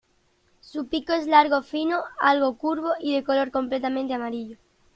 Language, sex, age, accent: Spanish, female, under 19, España: Sur peninsular (Andalucia, Extremadura, Murcia)